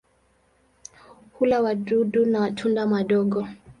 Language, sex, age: Swahili, female, 19-29